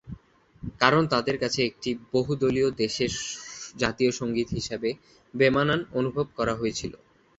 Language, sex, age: Bengali, male, under 19